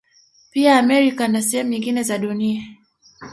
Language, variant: Swahili, Kiswahili cha Bara ya Tanzania